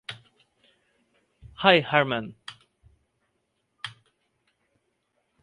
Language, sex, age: Bengali, male, 19-29